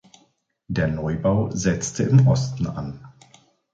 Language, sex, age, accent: German, male, 40-49, Deutschland Deutsch